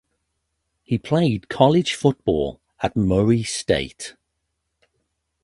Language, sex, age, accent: English, male, 40-49, England English